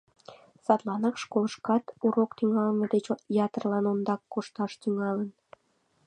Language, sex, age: Mari, female, 19-29